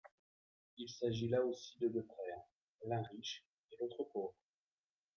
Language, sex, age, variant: French, male, 30-39, Français de métropole